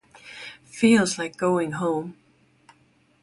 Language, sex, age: English, female, 19-29